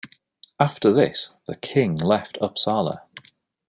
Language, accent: English, England English